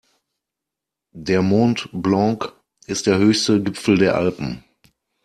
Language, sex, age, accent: German, male, 40-49, Deutschland Deutsch